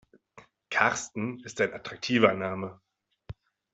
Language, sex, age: German, male, 30-39